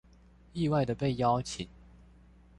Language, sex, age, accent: Chinese, male, 19-29, 出生地：彰化縣